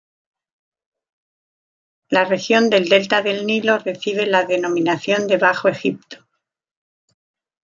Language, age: Spanish, 60-69